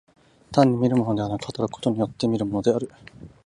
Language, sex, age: Japanese, male, 19-29